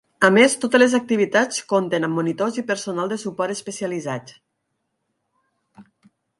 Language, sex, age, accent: Catalan, female, 40-49, Tortosí